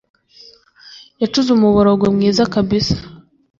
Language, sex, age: Kinyarwanda, female, under 19